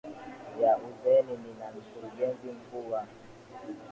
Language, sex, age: Swahili, male, 19-29